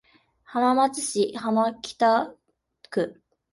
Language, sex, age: Japanese, female, 19-29